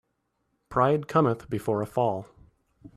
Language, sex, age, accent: English, male, 30-39, United States English